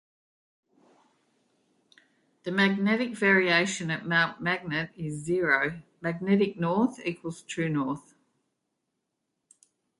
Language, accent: English, Australian English